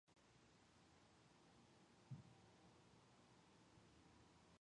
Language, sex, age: English, female, 19-29